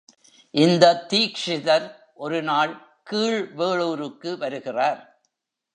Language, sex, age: Tamil, male, 70-79